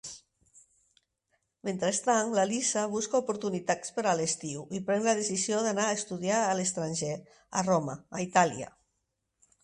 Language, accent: Catalan, aprenent (recent, des del castellà)